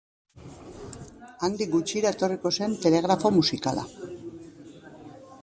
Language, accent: Basque, Mendebalekoa (Araba, Bizkaia, Gipuzkoako mendebaleko herri batzuk)